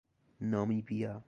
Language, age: Persian, 19-29